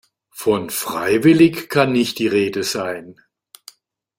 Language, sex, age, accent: German, male, 60-69, Deutschland Deutsch